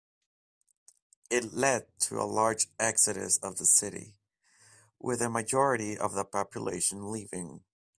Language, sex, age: English, male, 30-39